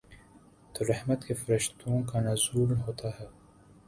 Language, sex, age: Urdu, male, 19-29